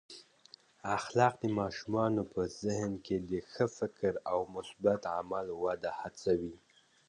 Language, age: Pashto, 19-29